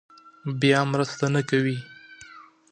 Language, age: Pashto, 19-29